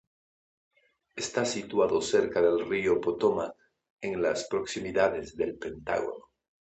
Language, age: Spanish, 60-69